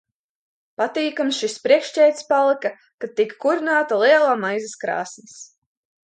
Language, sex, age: Latvian, female, under 19